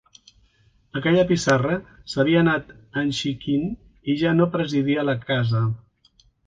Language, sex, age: Catalan, male, 60-69